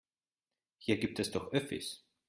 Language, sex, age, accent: German, male, 19-29, Österreichisches Deutsch